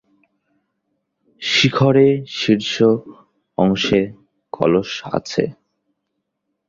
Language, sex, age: Bengali, male, under 19